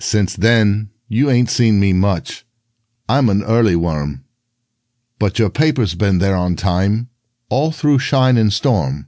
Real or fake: real